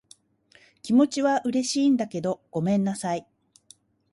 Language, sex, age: Japanese, female, 50-59